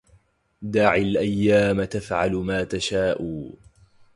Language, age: Arabic, 19-29